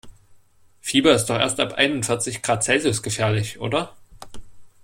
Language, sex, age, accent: German, male, 19-29, Deutschland Deutsch